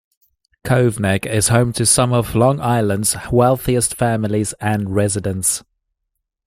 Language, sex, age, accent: English, male, 30-39, Southern African (South Africa, Zimbabwe, Namibia)